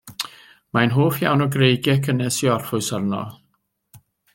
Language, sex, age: Welsh, male, 50-59